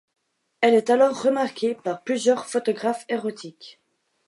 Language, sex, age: French, female, 19-29